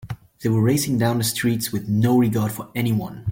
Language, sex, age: English, male, 30-39